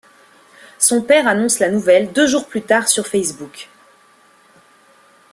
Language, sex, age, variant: French, female, 19-29, Français de métropole